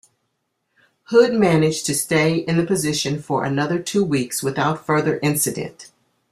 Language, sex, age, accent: English, female, 60-69, United States English